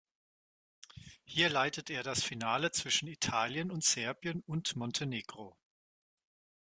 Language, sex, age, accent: German, male, 30-39, Deutschland Deutsch